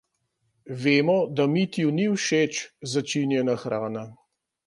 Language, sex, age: Slovenian, male, 60-69